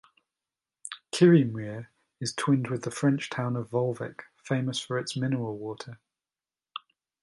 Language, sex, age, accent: English, male, 40-49, England English